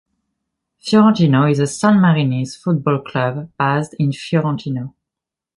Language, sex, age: English, male, under 19